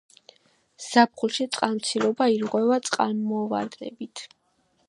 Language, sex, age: Georgian, female, 19-29